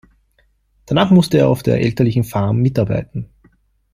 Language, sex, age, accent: German, male, 19-29, Österreichisches Deutsch